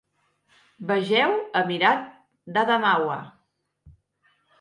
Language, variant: Catalan, Central